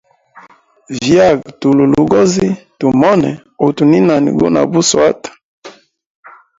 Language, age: Hemba, 30-39